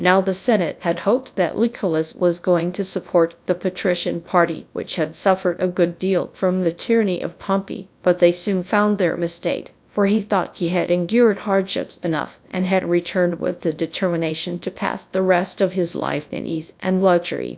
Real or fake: fake